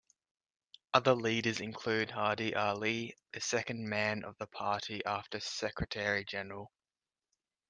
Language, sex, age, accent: English, male, 19-29, Australian English